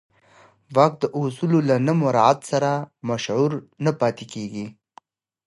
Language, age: Pashto, 19-29